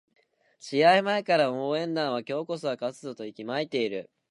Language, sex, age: Japanese, male, 19-29